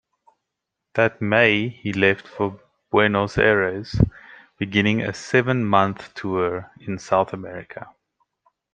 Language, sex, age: English, male, 19-29